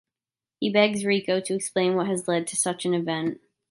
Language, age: English, 19-29